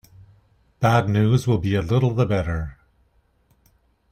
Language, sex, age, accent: English, male, 50-59, Canadian English